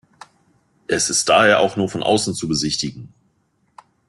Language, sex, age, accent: German, male, 40-49, Deutschland Deutsch